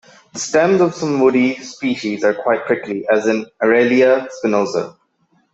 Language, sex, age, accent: English, male, 19-29, England English